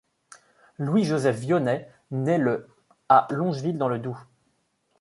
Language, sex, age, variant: French, male, 30-39, Français de métropole